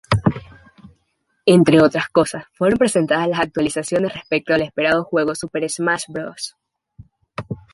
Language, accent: Spanish, Andino-Pacífico: Colombia, Perú, Ecuador, oeste de Bolivia y Venezuela andina